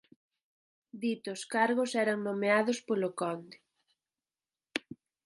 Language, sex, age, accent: Galician, female, 19-29, Central (sen gheada)